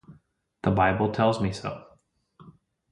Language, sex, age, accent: English, male, 30-39, United States English